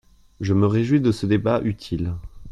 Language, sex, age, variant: French, male, 19-29, Français de métropole